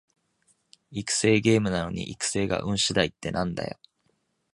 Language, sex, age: Japanese, male, 19-29